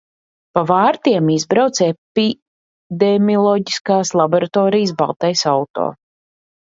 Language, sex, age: Latvian, female, 40-49